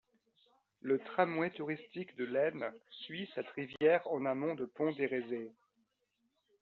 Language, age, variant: French, 40-49, Français de métropole